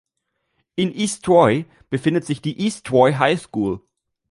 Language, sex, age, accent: German, male, under 19, Deutschland Deutsch